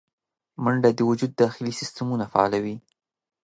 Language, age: Pashto, 19-29